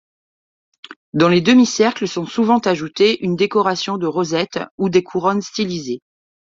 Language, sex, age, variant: French, female, 40-49, Français de métropole